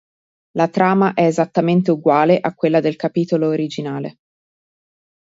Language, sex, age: Italian, female, 30-39